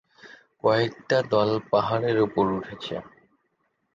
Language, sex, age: Bengali, male, 19-29